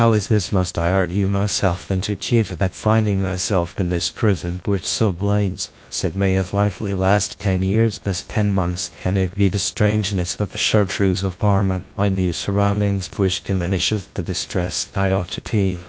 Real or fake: fake